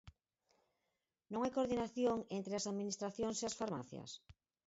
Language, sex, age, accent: Galician, female, 40-49, Central (gheada)